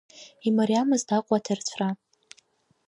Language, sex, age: Abkhazian, female, under 19